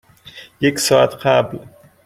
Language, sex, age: Persian, male, 30-39